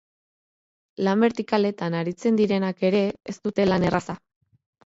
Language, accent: Basque, Erdialdekoa edo Nafarra (Gipuzkoa, Nafarroa)